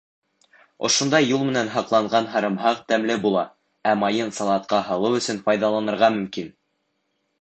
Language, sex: Bashkir, male